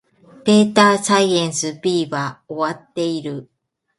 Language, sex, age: Japanese, female, 40-49